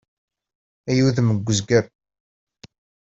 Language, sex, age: Kabyle, male, 30-39